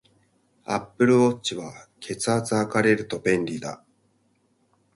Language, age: Japanese, 30-39